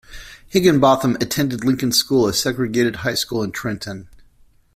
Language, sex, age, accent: English, male, 50-59, United States English